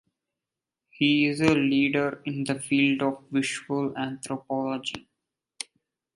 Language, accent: English, India and South Asia (India, Pakistan, Sri Lanka)